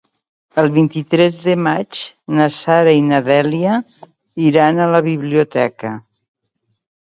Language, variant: Catalan, Septentrional